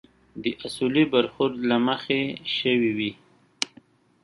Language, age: Pashto, 30-39